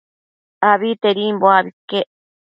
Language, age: Matsés, 30-39